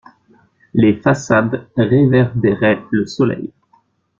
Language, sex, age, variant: French, male, 19-29, Français de métropole